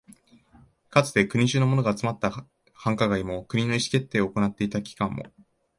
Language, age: Japanese, 19-29